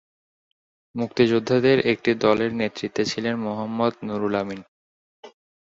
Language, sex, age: Bengali, male, 19-29